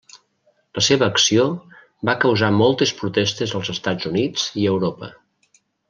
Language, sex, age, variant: Catalan, male, 60-69, Central